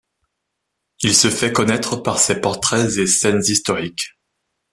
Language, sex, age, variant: French, male, 19-29, Français de métropole